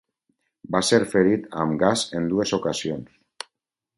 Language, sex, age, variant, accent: Catalan, male, 50-59, Valencià meridional, valencià